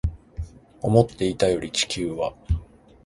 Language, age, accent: Japanese, 30-39, 関西